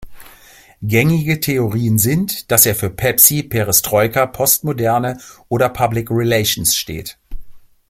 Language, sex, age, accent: German, male, 40-49, Deutschland Deutsch